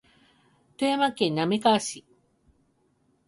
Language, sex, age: Japanese, female, 50-59